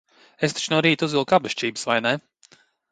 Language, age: Latvian, 30-39